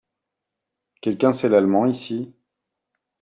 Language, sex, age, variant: French, male, 40-49, Français de métropole